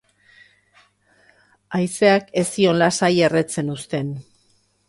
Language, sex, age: Basque, female, 50-59